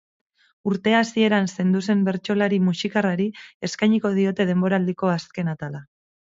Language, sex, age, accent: Basque, female, 30-39, Mendebalekoa (Araba, Bizkaia, Gipuzkoako mendebaleko herri batzuk)